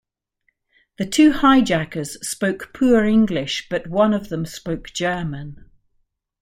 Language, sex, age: English, female, 60-69